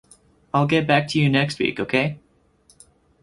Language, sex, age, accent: English, male, 19-29, United States English